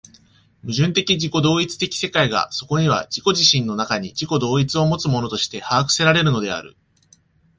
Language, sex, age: Japanese, male, 19-29